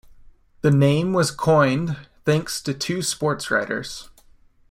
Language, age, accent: English, 30-39, United States English